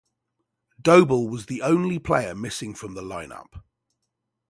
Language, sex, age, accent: English, male, 40-49, England English